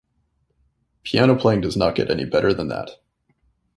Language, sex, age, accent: English, male, 30-39, Canadian English